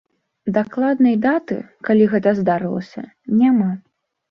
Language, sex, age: Belarusian, female, 19-29